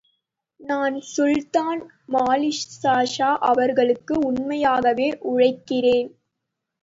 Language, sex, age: Tamil, female, 19-29